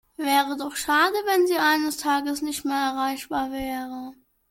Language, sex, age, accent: German, male, under 19, Deutschland Deutsch